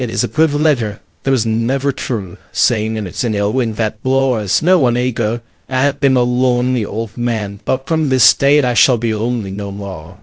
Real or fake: fake